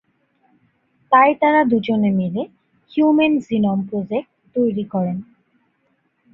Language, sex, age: Bengali, female, 19-29